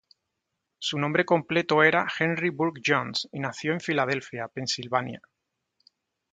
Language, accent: Spanish, España: Sur peninsular (Andalucia, Extremadura, Murcia)